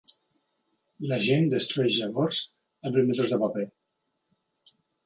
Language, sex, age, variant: Catalan, male, 40-49, Central